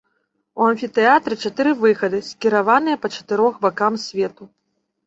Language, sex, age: Belarusian, female, 40-49